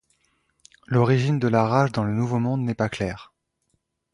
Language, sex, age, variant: French, male, 19-29, Français de métropole